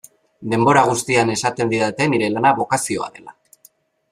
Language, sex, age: Basque, male, 19-29